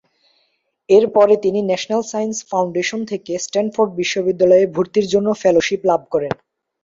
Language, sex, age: Bengali, male, under 19